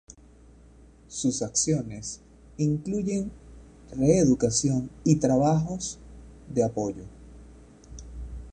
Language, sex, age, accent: Spanish, male, 30-39, Andino-Pacífico: Colombia, Perú, Ecuador, oeste de Bolivia y Venezuela andina